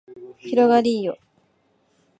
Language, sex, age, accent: Japanese, female, 19-29, 東京